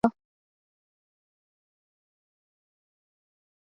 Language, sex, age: Swahili, female, 19-29